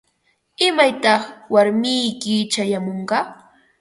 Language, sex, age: Ambo-Pasco Quechua, female, 30-39